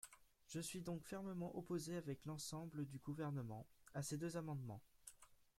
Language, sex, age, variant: French, male, under 19, Français de métropole